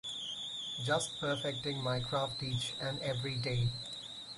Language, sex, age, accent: English, male, 30-39, India and South Asia (India, Pakistan, Sri Lanka)